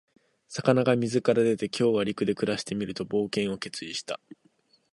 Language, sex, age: Japanese, male, 19-29